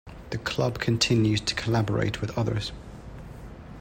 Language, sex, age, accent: English, male, 19-29, England English